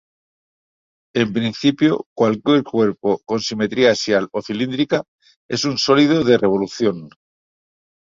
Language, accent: Spanish, España: Centro-Sur peninsular (Madrid, Toledo, Castilla-La Mancha)